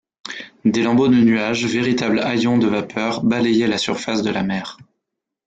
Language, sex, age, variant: French, male, 30-39, Français de métropole